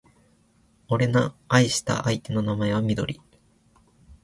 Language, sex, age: Japanese, male, under 19